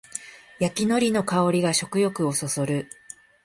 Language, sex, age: Japanese, female, 40-49